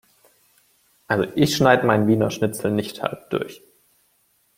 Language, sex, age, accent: German, male, 19-29, Deutschland Deutsch